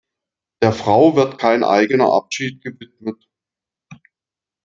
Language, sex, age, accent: German, male, 30-39, Deutschland Deutsch